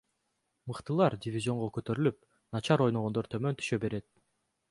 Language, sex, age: Kyrgyz, male, 19-29